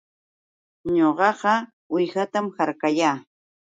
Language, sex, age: Yauyos Quechua, female, 60-69